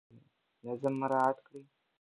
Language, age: Pashto, under 19